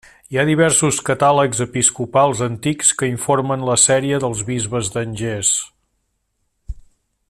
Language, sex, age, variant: Catalan, male, 50-59, Central